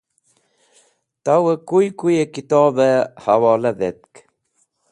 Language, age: Wakhi, 70-79